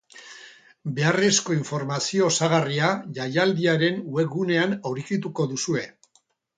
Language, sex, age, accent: Basque, male, 60-69, Erdialdekoa edo Nafarra (Gipuzkoa, Nafarroa)